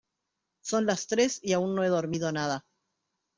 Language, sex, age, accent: Spanish, female, 40-49, Rioplatense: Argentina, Uruguay, este de Bolivia, Paraguay